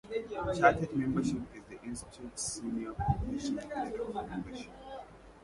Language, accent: English, Nigerian English